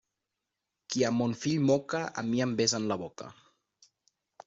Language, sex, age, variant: Catalan, male, 19-29, Central